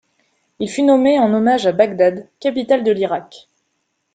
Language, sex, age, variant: French, female, 19-29, Français de métropole